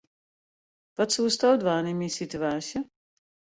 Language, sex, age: Western Frisian, female, 60-69